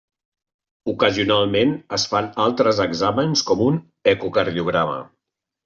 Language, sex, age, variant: Catalan, male, 50-59, Central